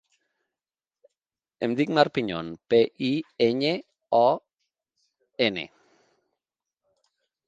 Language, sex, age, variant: Catalan, male, 50-59, Nord-Occidental